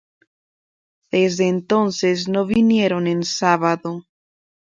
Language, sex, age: Spanish, female, 19-29